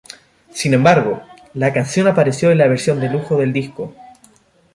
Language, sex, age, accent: Spanish, male, 19-29, Chileno: Chile, Cuyo